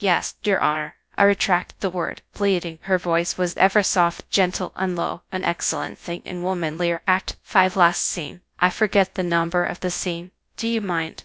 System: TTS, GradTTS